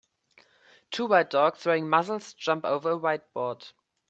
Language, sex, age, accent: English, male, 19-29, United States English